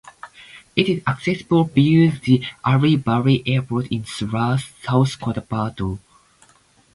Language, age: English, 19-29